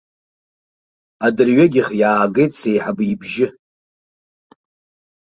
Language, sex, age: Abkhazian, male, 50-59